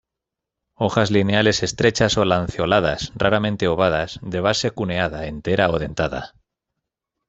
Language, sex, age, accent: Spanish, male, 19-29, España: Norte peninsular (Asturias, Castilla y León, Cantabria, País Vasco, Navarra, Aragón, La Rioja, Guadalajara, Cuenca)